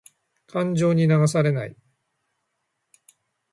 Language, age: Japanese, 50-59